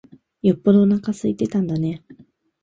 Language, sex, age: Japanese, female, 19-29